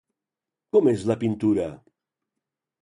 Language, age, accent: Catalan, 70-79, valencià